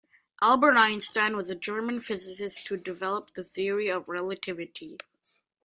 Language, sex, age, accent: English, male, 19-29, United States English